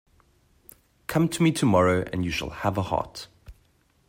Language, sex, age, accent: English, male, 30-39, Southern African (South Africa, Zimbabwe, Namibia)